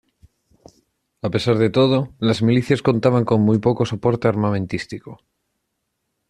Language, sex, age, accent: Spanish, male, 19-29, España: Sur peninsular (Andalucia, Extremadura, Murcia)